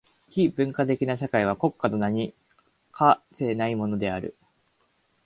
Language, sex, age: Japanese, male, under 19